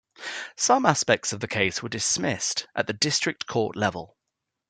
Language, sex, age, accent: English, male, 19-29, England English